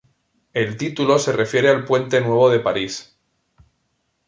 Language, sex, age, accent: Spanish, male, 30-39, España: Norte peninsular (Asturias, Castilla y León, Cantabria, País Vasco, Navarra, Aragón, La Rioja, Guadalajara, Cuenca)